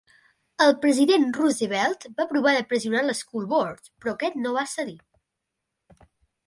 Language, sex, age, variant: Catalan, male, under 19, Central